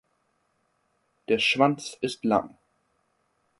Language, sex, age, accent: German, male, under 19, Deutschland Deutsch